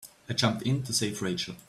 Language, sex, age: English, male, 30-39